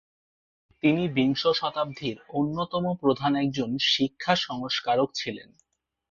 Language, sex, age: Bengali, male, 19-29